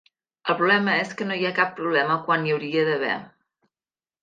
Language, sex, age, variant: Catalan, female, 19-29, Central